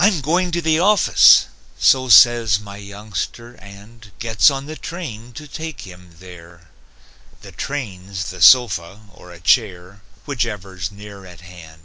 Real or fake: real